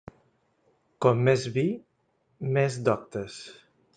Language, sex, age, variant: Catalan, male, 30-39, Central